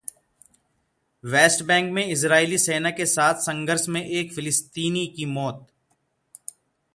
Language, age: Hindi, 30-39